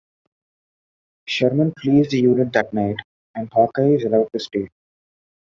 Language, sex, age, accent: English, male, 19-29, India and South Asia (India, Pakistan, Sri Lanka)